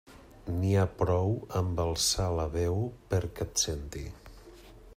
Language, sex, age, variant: Catalan, male, 50-59, Nord-Occidental